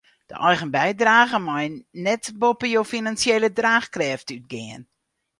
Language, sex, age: Western Frisian, female, 60-69